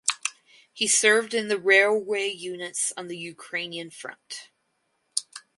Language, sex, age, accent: English, female, 19-29, United States English